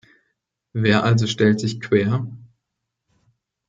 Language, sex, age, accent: German, male, 19-29, Deutschland Deutsch